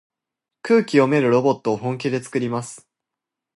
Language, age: Japanese, 19-29